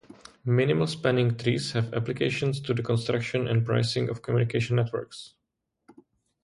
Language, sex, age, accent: English, male, 30-39, Czech